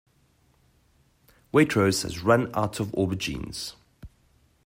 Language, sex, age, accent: English, male, 30-39, Southern African (South Africa, Zimbabwe, Namibia)